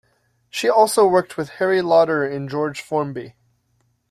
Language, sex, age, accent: English, male, 19-29, United States English